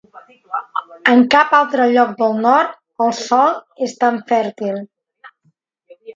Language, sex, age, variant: Catalan, female, 50-59, Central